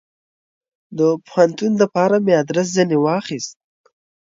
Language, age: Pashto, 19-29